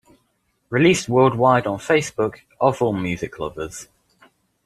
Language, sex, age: English, male, under 19